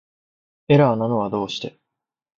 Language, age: Japanese, 19-29